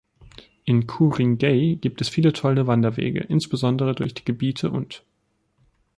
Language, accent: German, Deutschland Deutsch